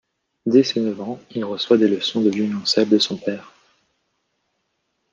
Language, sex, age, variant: French, male, 19-29, Français de métropole